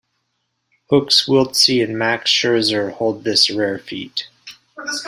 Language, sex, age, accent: English, male, 30-39, United States English